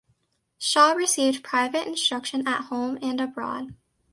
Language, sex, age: English, female, under 19